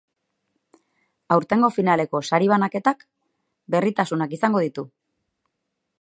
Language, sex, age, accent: Basque, female, 30-39, Erdialdekoa edo Nafarra (Gipuzkoa, Nafarroa)